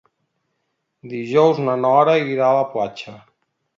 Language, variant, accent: Catalan, Nord-Occidental, nord-occidental